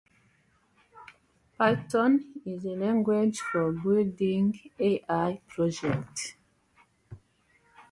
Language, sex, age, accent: English, female, 30-39, United States English